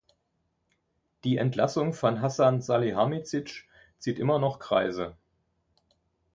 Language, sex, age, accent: German, male, 50-59, Deutschland Deutsch